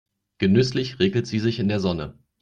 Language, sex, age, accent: German, male, 40-49, Deutschland Deutsch